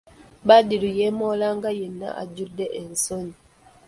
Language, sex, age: Ganda, female, 19-29